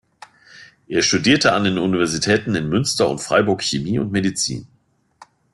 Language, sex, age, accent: German, male, 40-49, Deutschland Deutsch